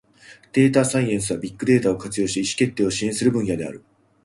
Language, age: Japanese, 30-39